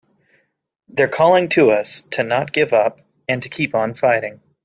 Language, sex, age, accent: English, male, 19-29, United States English